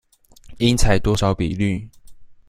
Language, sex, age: Chinese, male, 19-29